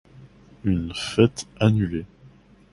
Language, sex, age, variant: French, male, 30-39, Français de métropole